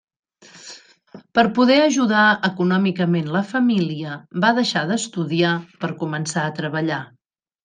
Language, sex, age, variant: Catalan, female, 50-59, Central